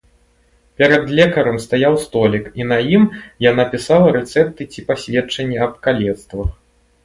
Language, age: Belarusian, 19-29